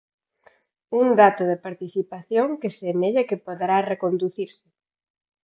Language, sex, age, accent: Galician, female, 30-39, Neofalante